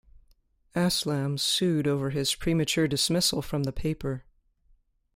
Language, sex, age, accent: English, female, 30-39, United States English